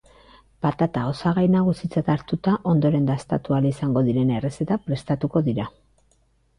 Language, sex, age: Basque, female, 40-49